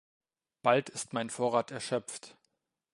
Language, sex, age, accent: German, male, 19-29, Deutschland Deutsch